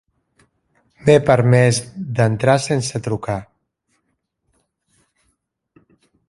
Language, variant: Catalan, Central